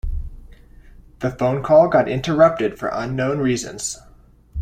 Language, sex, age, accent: English, male, 30-39, United States English